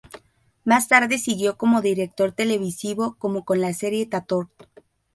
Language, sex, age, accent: Spanish, female, 19-29, México